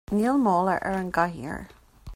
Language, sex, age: Irish, female, 40-49